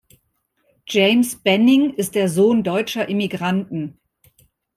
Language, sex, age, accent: German, female, 50-59, Deutschland Deutsch